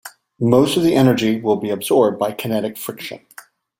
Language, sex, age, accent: English, male, 50-59, United States English